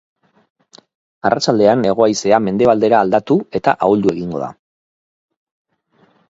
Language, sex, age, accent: Basque, male, 50-59, Erdialdekoa edo Nafarra (Gipuzkoa, Nafarroa)